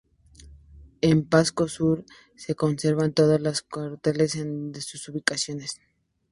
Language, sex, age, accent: Spanish, female, 19-29, México